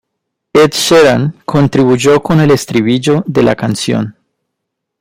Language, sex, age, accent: Spanish, male, 19-29, Andino-Pacífico: Colombia, Perú, Ecuador, oeste de Bolivia y Venezuela andina